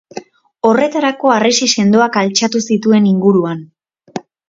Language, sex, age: Basque, female, 19-29